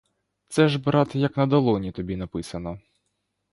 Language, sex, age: Ukrainian, male, 19-29